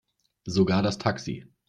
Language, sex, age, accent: German, male, 40-49, Deutschland Deutsch